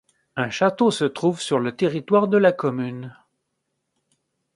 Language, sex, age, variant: French, male, 60-69, Français de métropole